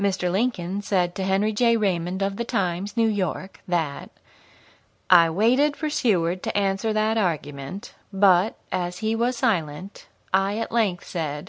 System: none